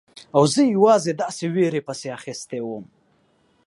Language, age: Pashto, 30-39